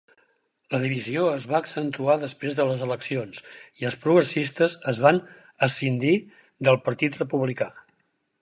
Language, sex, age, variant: Catalan, male, 60-69, Central